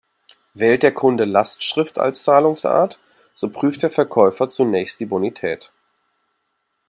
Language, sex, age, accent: German, male, 30-39, Deutschland Deutsch